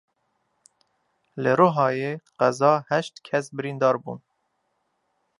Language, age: Kurdish, 19-29